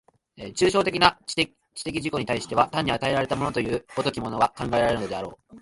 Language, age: Japanese, 19-29